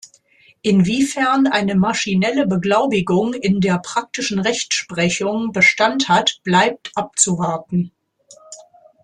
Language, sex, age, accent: German, female, 50-59, Deutschland Deutsch